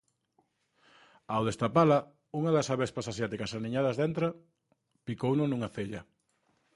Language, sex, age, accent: Galician, male, 30-39, Oriental (común en zona oriental)